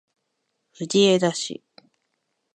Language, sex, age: Japanese, female, 40-49